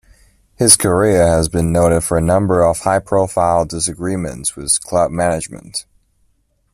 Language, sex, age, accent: English, male, under 19, United States English